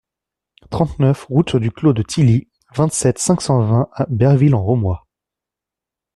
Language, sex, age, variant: French, male, 19-29, Français de métropole